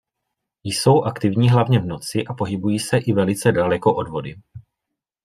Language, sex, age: Czech, male, 30-39